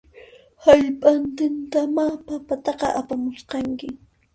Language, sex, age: Puno Quechua, female, 19-29